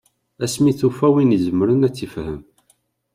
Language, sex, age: Kabyle, male, 30-39